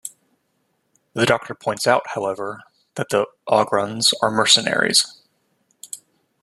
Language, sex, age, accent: English, male, 30-39, United States English